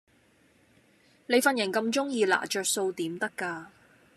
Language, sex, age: Cantonese, female, 19-29